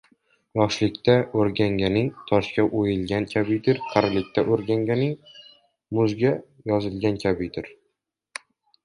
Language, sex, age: Uzbek, male, 19-29